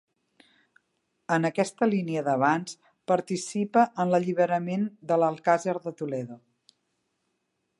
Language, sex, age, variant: Catalan, female, 50-59, Central